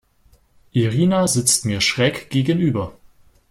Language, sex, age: German, female, 19-29